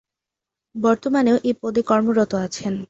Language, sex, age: Bengali, female, under 19